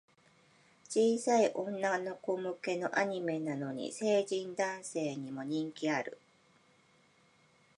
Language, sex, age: Japanese, female, 50-59